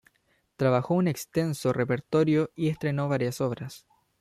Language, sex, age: Spanish, male, under 19